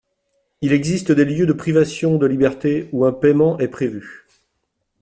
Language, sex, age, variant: French, male, 50-59, Français de métropole